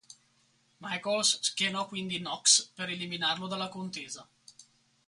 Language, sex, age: Italian, male, 40-49